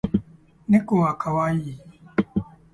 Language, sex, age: Japanese, male, 30-39